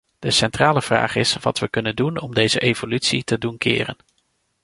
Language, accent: Dutch, Nederlands Nederlands